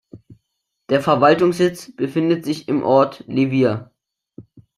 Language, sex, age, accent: German, male, under 19, Deutschland Deutsch